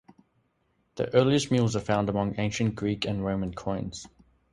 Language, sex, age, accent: English, male, 30-39, Australian English